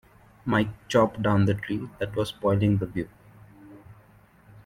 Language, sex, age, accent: English, male, 19-29, India and South Asia (India, Pakistan, Sri Lanka)